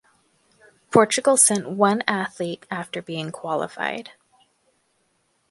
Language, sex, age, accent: English, female, 19-29, United States English